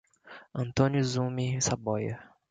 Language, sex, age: Portuguese, male, 19-29